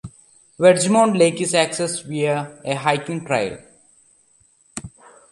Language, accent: English, India and South Asia (India, Pakistan, Sri Lanka)